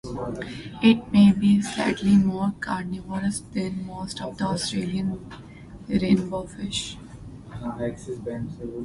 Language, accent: English, India and South Asia (India, Pakistan, Sri Lanka)